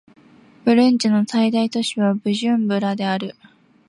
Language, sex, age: Japanese, female, 19-29